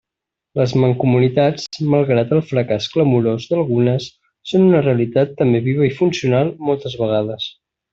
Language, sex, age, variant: Catalan, male, 30-39, Central